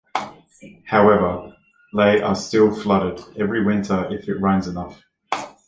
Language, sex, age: English, male, 30-39